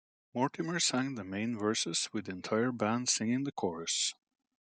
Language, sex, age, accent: English, male, 40-49, United States English